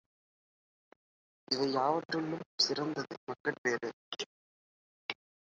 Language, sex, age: Tamil, male, 19-29